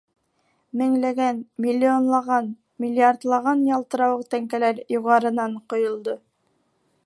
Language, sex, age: Bashkir, female, 19-29